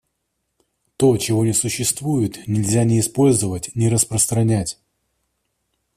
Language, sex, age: Russian, male, 30-39